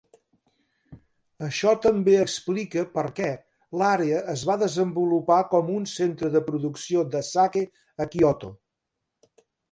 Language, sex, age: Catalan, male, 70-79